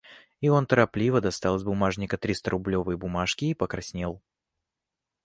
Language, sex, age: Russian, male, 19-29